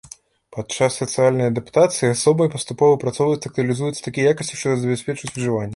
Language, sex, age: Belarusian, male, 19-29